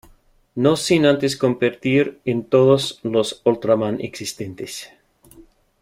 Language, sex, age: Spanish, male, 50-59